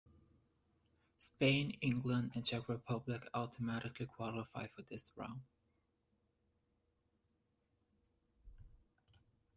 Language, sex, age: English, male, 19-29